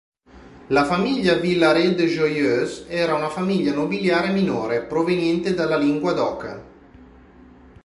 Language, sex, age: Italian, male, 30-39